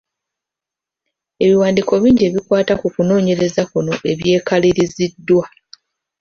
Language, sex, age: Ganda, female, 30-39